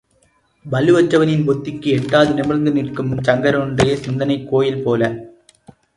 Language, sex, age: Tamil, male, 19-29